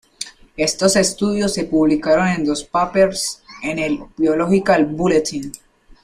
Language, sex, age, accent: Spanish, male, under 19, Andino-Pacífico: Colombia, Perú, Ecuador, oeste de Bolivia y Venezuela andina